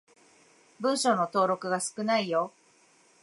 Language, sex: Japanese, female